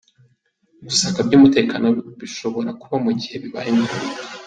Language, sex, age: Kinyarwanda, male, 19-29